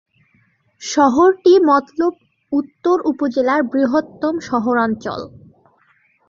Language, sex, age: Bengali, female, under 19